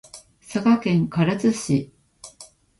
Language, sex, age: Japanese, female, 50-59